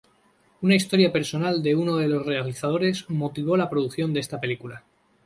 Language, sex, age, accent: Spanish, male, 30-39, España: Norte peninsular (Asturias, Castilla y León, Cantabria, País Vasco, Navarra, Aragón, La Rioja, Guadalajara, Cuenca)